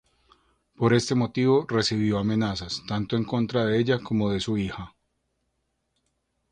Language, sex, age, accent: Spanish, male, 40-49, Andino-Pacífico: Colombia, Perú, Ecuador, oeste de Bolivia y Venezuela andina